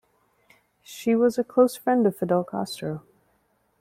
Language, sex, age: English, female, 30-39